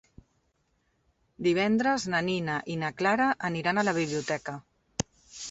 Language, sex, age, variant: Catalan, female, 40-49, Central